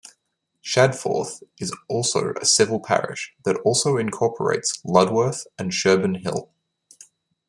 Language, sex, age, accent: English, male, 30-39, Australian English